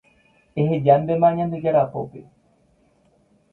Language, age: Guarani, 19-29